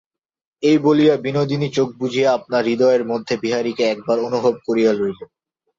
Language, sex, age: Bengali, male, 19-29